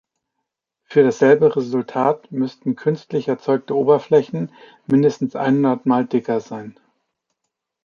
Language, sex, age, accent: German, male, 40-49, Deutschland Deutsch